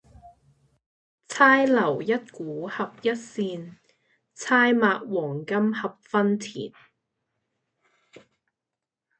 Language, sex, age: Cantonese, female, 19-29